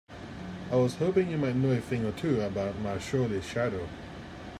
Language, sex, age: English, male, 30-39